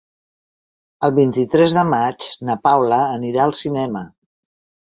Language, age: Catalan, 60-69